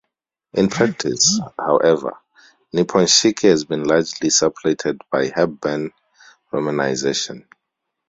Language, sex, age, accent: English, male, 30-39, Southern African (South Africa, Zimbabwe, Namibia)